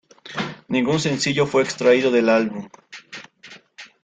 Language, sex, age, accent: Spanish, male, 19-29, Andino-Pacífico: Colombia, Perú, Ecuador, oeste de Bolivia y Venezuela andina